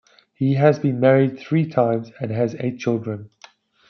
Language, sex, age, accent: English, male, 40-49, Southern African (South Africa, Zimbabwe, Namibia)